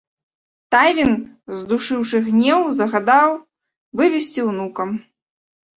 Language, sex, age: Belarusian, female, 30-39